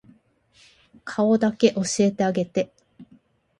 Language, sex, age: Japanese, female, 40-49